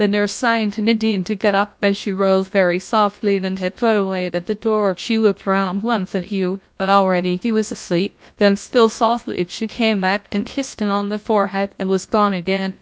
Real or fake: fake